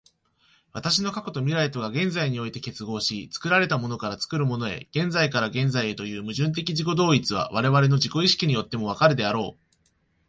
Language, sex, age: Japanese, male, 19-29